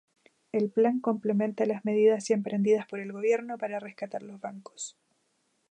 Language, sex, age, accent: Spanish, female, 19-29, Chileno: Chile, Cuyo